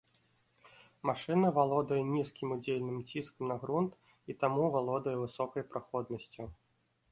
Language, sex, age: Belarusian, male, 19-29